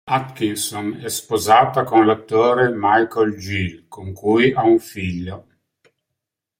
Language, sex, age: Italian, male, 60-69